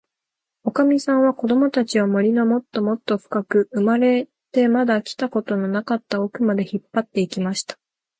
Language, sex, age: Japanese, female, 19-29